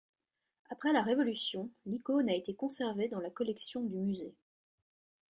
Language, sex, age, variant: French, female, 19-29, Français de métropole